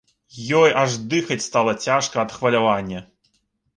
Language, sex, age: Belarusian, male, 30-39